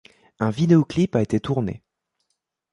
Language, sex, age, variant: French, male, 19-29, Français de métropole